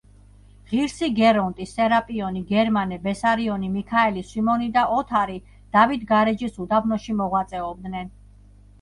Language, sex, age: Georgian, female, 40-49